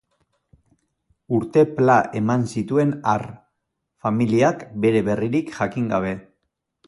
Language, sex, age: Basque, male, 40-49